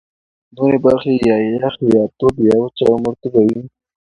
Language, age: Pashto, 19-29